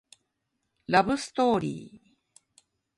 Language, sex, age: Japanese, female, 50-59